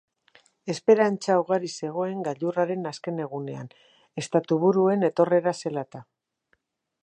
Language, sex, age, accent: Basque, female, 60-69, Mendebalekoa (Araba, Bizkaia, Gipuzkoako mendebaleko herri batzuk)